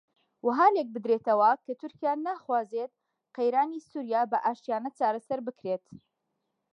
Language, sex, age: Central Kurdish, female, 30-39